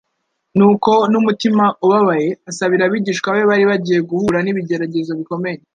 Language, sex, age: Kinyarwanda, male, 19-29